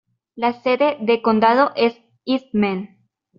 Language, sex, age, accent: Spanish, female, under 19, América central